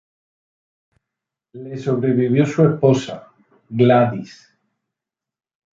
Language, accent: Spanish, España: Sur peninsular (Andalucia, Extremadura, Murcia)